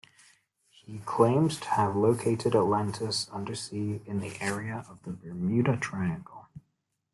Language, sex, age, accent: English, male, 19-29, England English